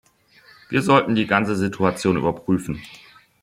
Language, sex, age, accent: German, male, 40-49, Deutschland Deutsch